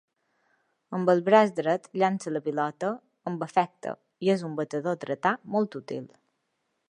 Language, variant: Catalan, Balear